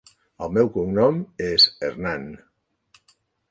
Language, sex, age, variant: Catalan, male, 60-69, Central